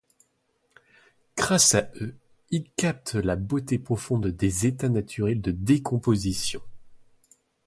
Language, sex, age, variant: French, male, 19-29, Français de métropole